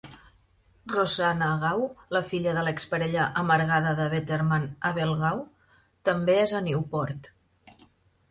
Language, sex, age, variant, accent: Catalan, female, 30-39, Central, nord-oriental; Empordanès